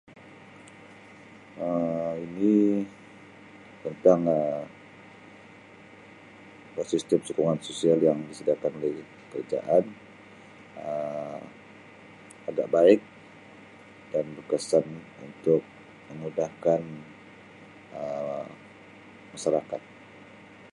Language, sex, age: Sabah Malay, male, 40-49